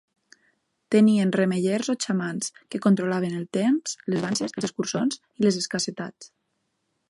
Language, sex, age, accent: Catalan, female, 19-29, septentrional; valencià